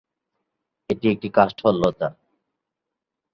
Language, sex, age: Bengali, male, 19-29